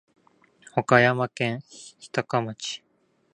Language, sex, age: Japanese, male, 19-29